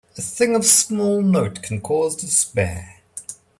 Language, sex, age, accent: English, male, 40-49, Southern African (South Africa, Zimbabwe, Namibia)